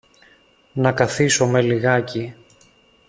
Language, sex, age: Greek, male, 40-49